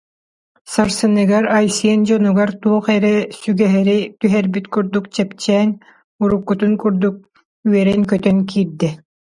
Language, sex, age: Yakut, female, 50-59